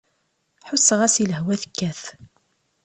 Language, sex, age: Kabyle, female, 30-39